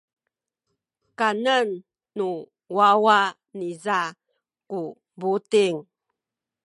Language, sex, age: Sakizaya, female, 60-69